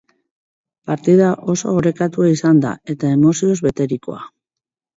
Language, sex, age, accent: Basque, female, 40-49, Mendebalekoa (Araba, Bizkaia, Gipuzkoako mendebaleko herri batzuk)